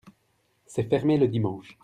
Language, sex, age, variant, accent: French, male, 30-39, Français d'Europe, Français de Belgique